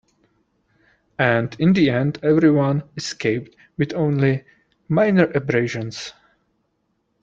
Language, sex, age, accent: English, male, 30-39, United States English